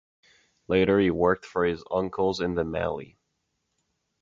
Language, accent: English, Canadian English